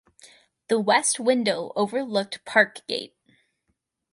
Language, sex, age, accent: English, female, under 19, United States English